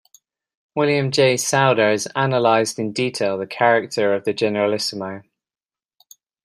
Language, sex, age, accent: English, male, 40-49, England English